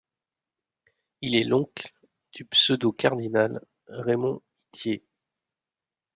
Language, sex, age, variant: French, male, 40-49, Français de métropole